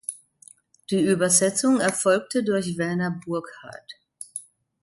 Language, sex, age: German, female, 50-59